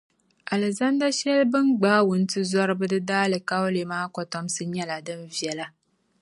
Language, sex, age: Dagbani, female, 19-29